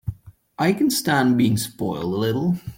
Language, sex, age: English, male, 30-39